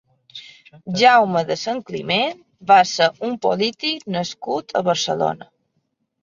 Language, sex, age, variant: Catalan, female, 30-39, Balear